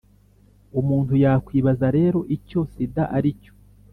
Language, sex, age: Kinyarwanda, male, 30-39